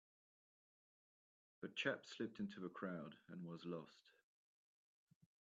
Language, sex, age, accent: English, male, 19-29, Australian English